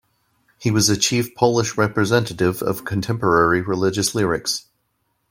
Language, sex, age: English, male, 30-39